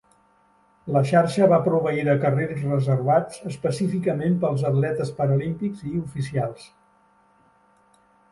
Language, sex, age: Catalan, male, 70-79